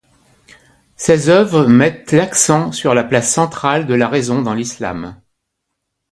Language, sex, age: French, male, 60-69